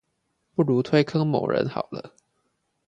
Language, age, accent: Chinese, 19-29, 出生地：彰化縣